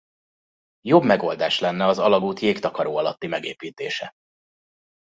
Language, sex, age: Hungarian, male, 30-39